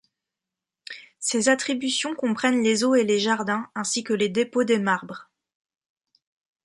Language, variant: French, Français de métropole